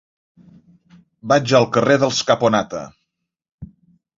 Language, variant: Catalan, Central